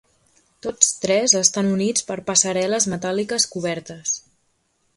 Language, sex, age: Catalan, female, 19-29